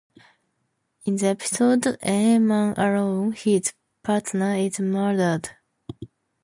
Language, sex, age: English, female, 19-29